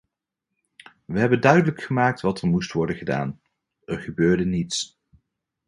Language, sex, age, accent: Dutch, male, 30-39, Nederlands Nederlands